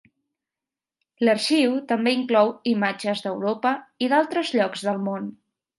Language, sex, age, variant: Catalan, female, 19-29, Central